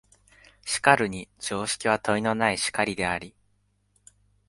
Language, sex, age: Japanese, male, 19-29